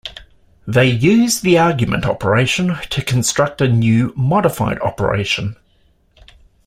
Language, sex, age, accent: English, male, 50-59, New Zealand English